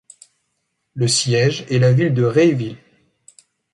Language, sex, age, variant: French, male, 19-29, Français de métropole